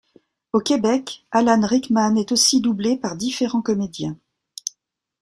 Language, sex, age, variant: French, female, 60-69, Français de métropole